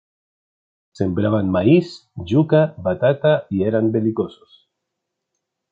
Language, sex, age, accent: Spanish, male, 40-49, Chileno: Chile, Cuyo